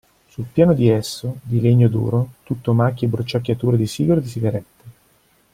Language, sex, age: Italian, male, 40-49